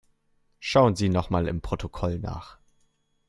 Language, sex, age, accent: German, male, 19-29, Deutschland Deutsch